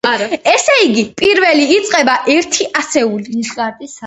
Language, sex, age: Georgian, female, under 19